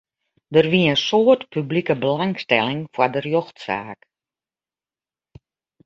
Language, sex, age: Western Frisian, female, 50-59